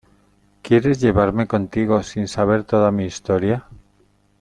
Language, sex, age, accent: Spanish, male, 60-69, España: Centro-Sur peninsular (Madrid, Toledo, Castilla-La Mancha)